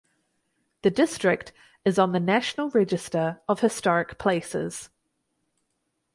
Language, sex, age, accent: English, female, 19-29, New Zealand English